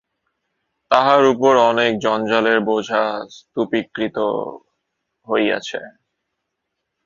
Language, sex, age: Bengali, male, 19-29